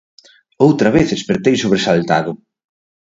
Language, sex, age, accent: Galician, male, 40-49, Oriental (común en zona oriental)